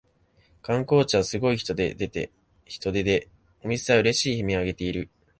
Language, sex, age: Japanese, male, 19-29